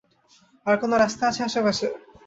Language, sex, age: Bengali, male, 19-29